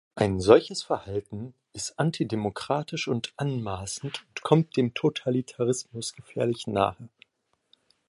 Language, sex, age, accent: German, male, 19-29, Deutschland Deutsch